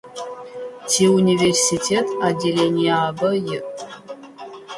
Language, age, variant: Adyghe, 50-59, Адыгабзэ (Кирил, пстэумэ зэдыряе)